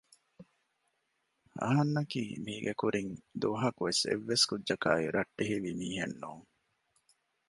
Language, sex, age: Divehi, male, 30-39